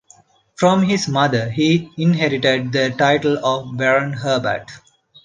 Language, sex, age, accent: English, male, 30-39, India and South Asia (India, Pakistan, Sri Lanka)